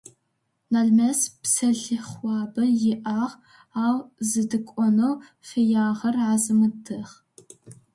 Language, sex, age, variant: Adyghe, female, under 19, Адыгабзэ (Кирил, пстэумэ зэдыряе)